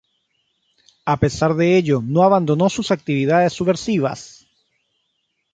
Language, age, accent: Spanish, 40-49, Chileno: Chile, Cuyo